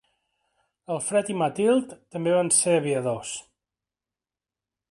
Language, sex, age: Catalan, male, 30-39